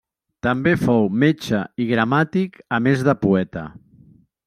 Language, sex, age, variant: Catalan, male, 50-59, Central